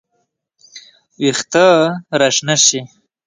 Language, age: Pashto, 19-29